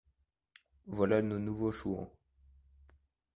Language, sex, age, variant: French, male, 19-29, Français de métropole